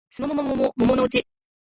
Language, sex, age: Japanese, female, 19-29